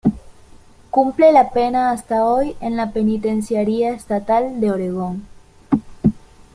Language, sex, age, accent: Spanish, female, 19-29, Andino-Pacífico: Colombia, Perú, Ecuador, oeste de Bolivia y Venezuela andina